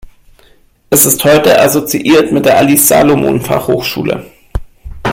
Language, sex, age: German, male, 30-39